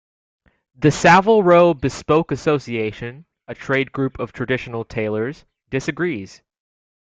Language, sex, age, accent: English, male, 19-29, United States English